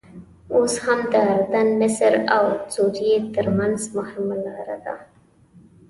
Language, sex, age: Pashto, female, 19-29